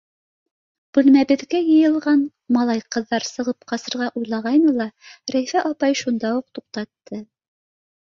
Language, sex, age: Bashkir, female, 50-59